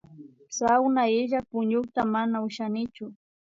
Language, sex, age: Imbabura Highland Quichua, female, 19-29